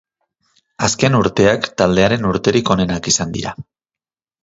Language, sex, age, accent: Basque, male, 30-39, Mendebalekoa (Araba, Bizkaia, Gipuzkoako mendebaleko herri batzuk)